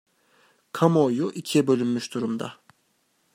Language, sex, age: Turkish, male, 19-29